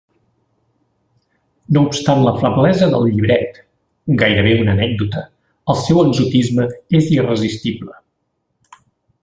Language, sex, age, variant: Catalan, male, 50-59, Central